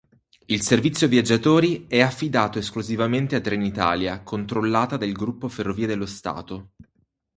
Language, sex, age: Italian, male, 30-39